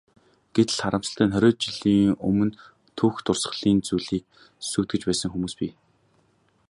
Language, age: Mongolian, 19-29